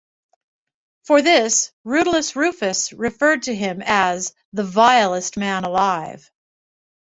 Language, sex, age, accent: English, female, 50-59, United States English